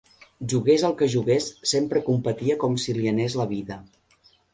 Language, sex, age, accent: Catalan, female, 50-59, nord-oriental